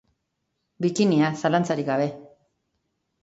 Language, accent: Basque, Erdialdekoa edo Nafarra (Gipuzkoa, Nafarroa)